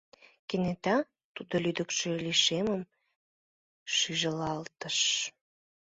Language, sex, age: Mari, female, under 19